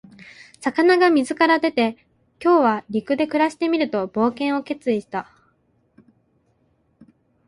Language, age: Japanese, 19-29